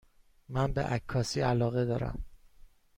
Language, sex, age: Persian, male, 30-39